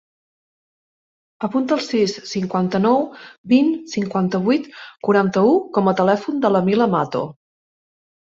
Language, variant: Catalan, Central